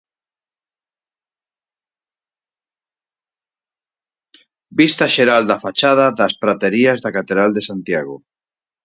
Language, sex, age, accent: Galician, male, 50-59, Normativo (estándar)